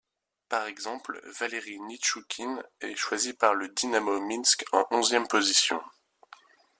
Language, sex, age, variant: French, male, 19-29, Français de métropole